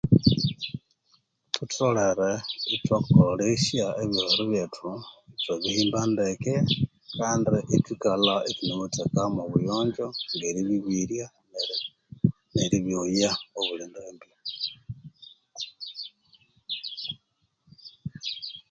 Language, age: Konzo, 40-49